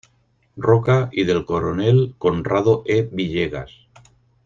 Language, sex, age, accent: Spanish, male, 50-59, España: Norte peninsular (Asturias, Castilla y León, Cantabria, País Vasco, Navarra, Aragón, La Rioja, Guadalajara, Cuenca)